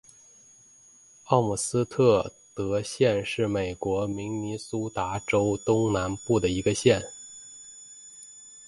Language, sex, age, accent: Chinese, male, 30-39, 出生地：广东省